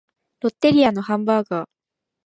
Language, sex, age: Japanese, female, 19-29